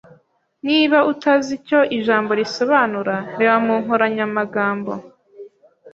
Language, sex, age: Kinyarwanda, female, 19-29